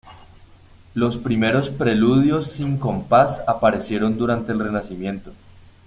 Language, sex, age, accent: Spanish, male, 19-29, Andino-Pacífico: Colombia, Perú, Ecuador, oeste de Bolivia y Venezuela andina